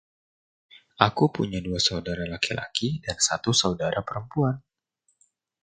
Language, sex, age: Indonesian, male, 40-49